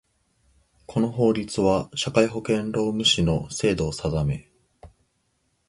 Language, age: Japanese, 19-29